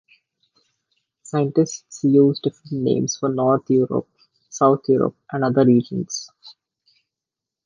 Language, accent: English, India and South Asia (India, Pakistan, Sri Lanka)